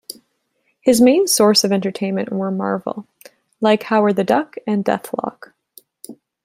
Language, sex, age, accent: English, female, 19-29, Canadian English